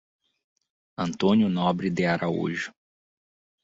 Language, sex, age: Portuguese, male, 19-29